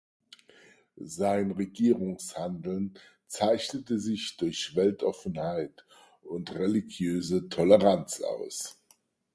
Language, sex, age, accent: German, male, 50-59, Deutschland Deutsch